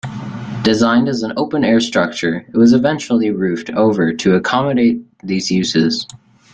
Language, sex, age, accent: English, male, under 19, Canadian English